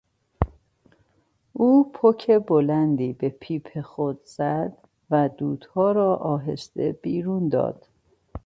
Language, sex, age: Persian, female, 40-49